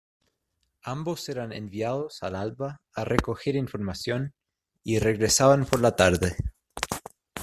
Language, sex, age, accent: Spanish, male, 30-39, Chileno: Chile, Cuyo